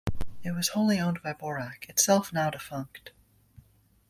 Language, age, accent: English, under 19, United States English